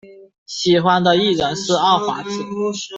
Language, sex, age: Chinese, male, 19-29